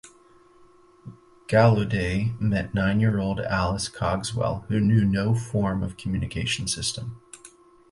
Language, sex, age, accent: English, male, 30-39, United States English